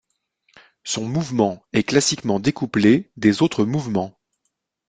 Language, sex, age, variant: French, male, 40-49, Français de métropole